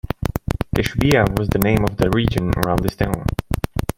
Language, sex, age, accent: English, male, 30-39, United States English